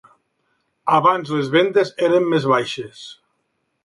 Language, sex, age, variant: Catalan, male, 70-79, Nord-Occidental